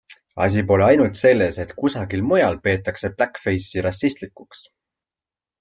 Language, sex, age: Estonian, male, 19-29